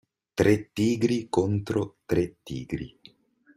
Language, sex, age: Italian, male, 40-49